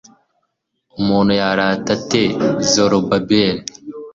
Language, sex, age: Kinyarwanda, male, 19-29